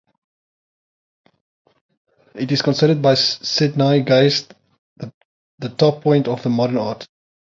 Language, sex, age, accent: English, male, 19-29, United States English; Southern African (South Africa, Zimbabwe, Namibia)